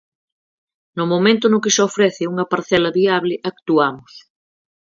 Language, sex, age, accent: Galician, female, 40-49, Oriental (común en zona oriental)